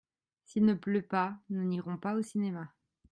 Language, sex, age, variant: French, female, 19-29, Français de métropole